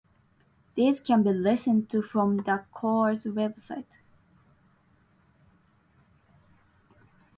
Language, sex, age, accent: English, female, 19-29, United States English